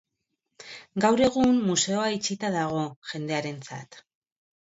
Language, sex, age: Basque, female, 40-49